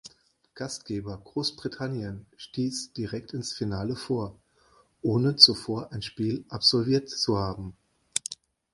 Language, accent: German, Deutschland Deutsch